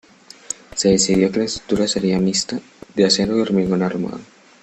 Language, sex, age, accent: Spanish, male, under 19, Andino-Pacífico: Colombia, Perú, Ecuador, oeste de Bolivia y Venezuela andina